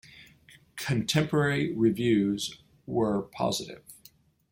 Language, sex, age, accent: English, male, 50-59, United States English